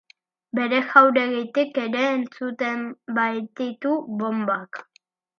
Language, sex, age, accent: Basque, male, under 19, Erdialdekoa edo Nafarra (Gipuzkoa, Nafarroa)